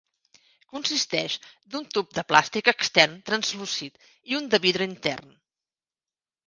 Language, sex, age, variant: Catalan, female, 50-59, Nord-Occidental